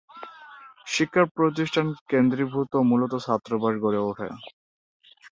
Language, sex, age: Bengali, male, under 19